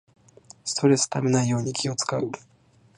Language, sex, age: Japanese, male, 19-29